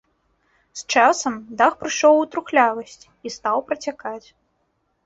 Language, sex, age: Belarusian, female, under 19